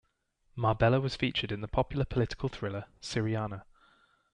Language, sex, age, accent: English, male, 19-29, England English